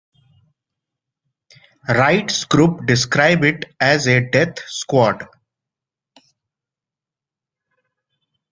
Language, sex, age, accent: English, male, 30-39, India and South Asia (India, Pakistan, Sri Lanka)